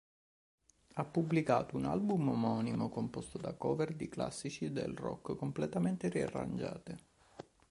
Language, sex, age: Italian, male, 30-39